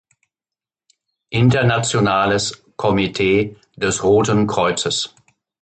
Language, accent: German, Deutschland Deutsch